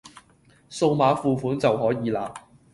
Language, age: Cantonese, 19-29